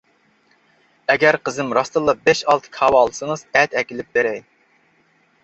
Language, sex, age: Uyghur, male, 40-49